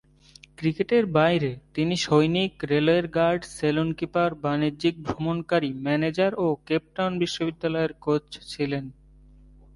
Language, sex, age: Bengali, male, 19-29